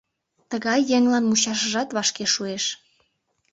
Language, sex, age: Mari, female, 19-29